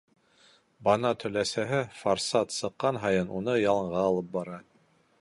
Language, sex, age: Bashkir, male, 40-49